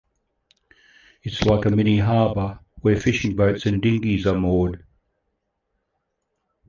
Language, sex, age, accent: English, male, 60-69, Australian English